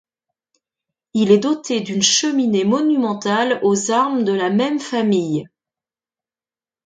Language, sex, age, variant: French, female, 50-59, Français de métropole